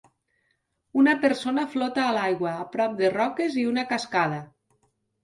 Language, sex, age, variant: Catalan, female, 40-49, Nord-Occidental